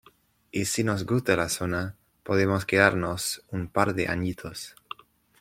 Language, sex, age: Spanish, male, 30-39